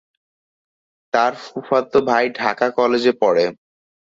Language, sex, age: Bengali, male, under 19